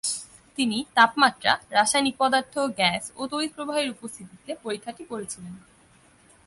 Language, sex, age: Bengali, female, under 19